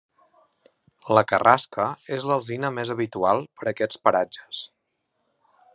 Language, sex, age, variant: Catalan, male, 40-49, Central